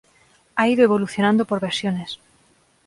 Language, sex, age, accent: Spanish, female, 30-39, España: Centro-Sur peninsular (Madrid, Toledo, Castilla-La Mancha)